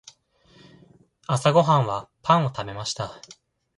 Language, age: Japanese, 19-29